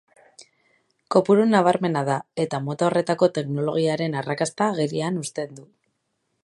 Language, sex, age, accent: Basque, female, 30-39, Mendebalekoa (Araba, Bizkaia, Gipuzkoako mendebaleko herri batzuk)